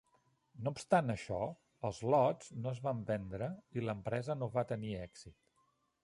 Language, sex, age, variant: Catalan, male, 50-59, Central